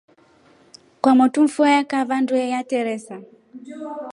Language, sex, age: Rombo, female, 19-29